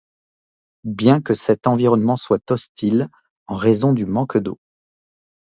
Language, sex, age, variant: French, male, 30-39, Français de métropole